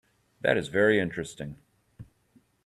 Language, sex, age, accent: English, male, 50-59, United States English